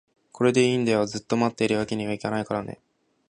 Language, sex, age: Japanese, male, 19-29